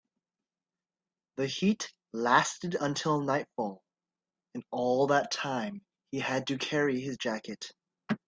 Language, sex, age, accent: English, male, 19-29, United States English